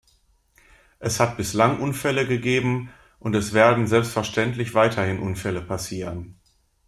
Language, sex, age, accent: German, male, 30-39, Deutschland Deutsch